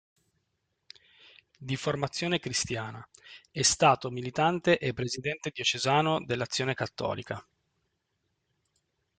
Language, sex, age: Italian, male, 30-39